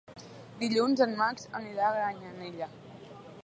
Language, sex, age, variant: Catalan, female, 19-29, Central